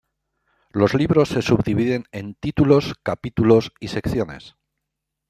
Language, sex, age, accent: Spanish, male, 60-69, España: Centro-Sur peninsular (Madrid, Toledo, Castilla-La Mancha)